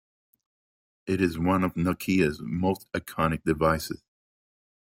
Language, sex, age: English, male, 60-69